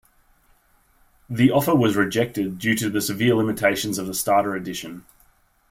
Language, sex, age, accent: English, male, 30-39, Australian English